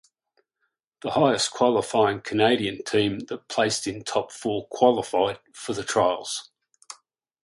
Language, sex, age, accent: English, male, 60-69, Australian English